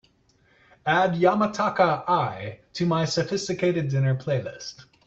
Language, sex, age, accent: English, male, 40-49, United States English